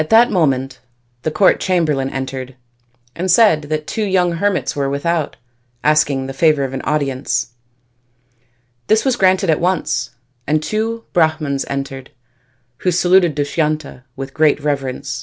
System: none